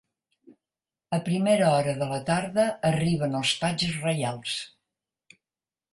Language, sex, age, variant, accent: Catalan, female, 70-79, Central, central